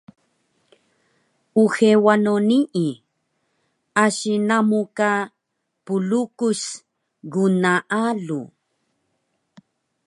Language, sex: Taroko, female